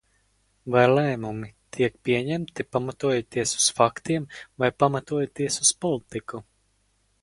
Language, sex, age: Latvian, male, under 19